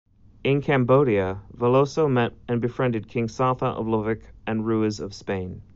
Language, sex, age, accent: English, male, 30-39, Canadian English